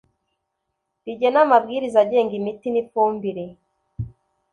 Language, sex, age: Kinyarwanda, female, 19-29